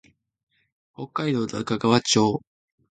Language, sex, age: Japanese, male, 19-29